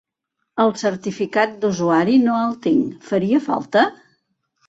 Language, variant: Catalan, Central